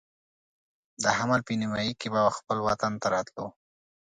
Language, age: Pashto, 19-29